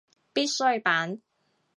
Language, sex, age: Cantonese, female, 19-29